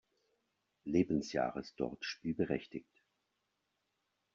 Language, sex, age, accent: German, male, 50-59, Deutschland Deutsch